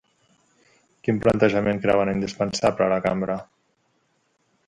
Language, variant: Catalan, Central